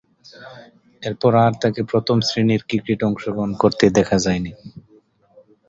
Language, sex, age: Bengali, male, 30-39